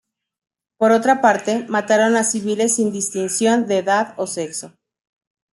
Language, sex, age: Spanish, female, 40-49